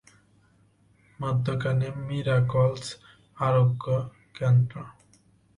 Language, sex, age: Bengali, male, 19-29